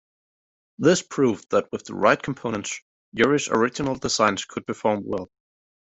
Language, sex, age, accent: English, male, 30-39, United States English